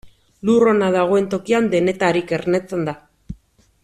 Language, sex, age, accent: Basque, female, 40-49, Mendebalekoa (Araba, Bizkaia, Gipuzkoako mendebaleko herri batzuk)